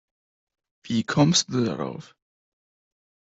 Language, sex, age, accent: German, male, 19-29, Deutschland Deutsch